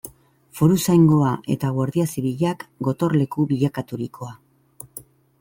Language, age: Basque, 50-59